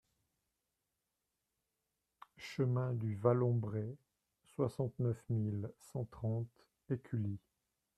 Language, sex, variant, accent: French, male, Français d'Europe, Français de Suisse